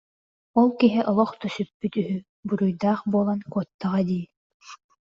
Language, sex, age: Yakut, female, under 19